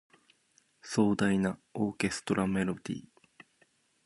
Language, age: Japanese, 30-39